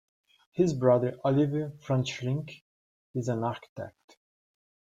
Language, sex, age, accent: English, male, 30-39, United States English